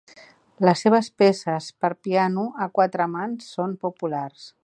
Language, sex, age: Catalan, female, 60-69